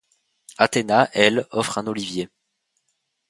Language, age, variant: French, 19-29, Français de métropole